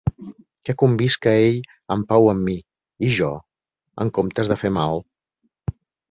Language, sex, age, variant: Catalan, male, 40-49, Central